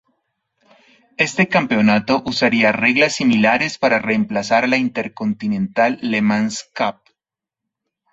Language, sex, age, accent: Spanish, male, 40-49, Andino-Pacífico: Colombia, Perú, Ecuador, oeste de Bolivia y Venezuela andina